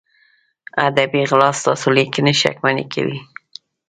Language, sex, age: Pashto, female, 50-59